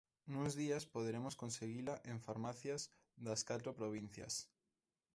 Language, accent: Galician, Normativo (estándar)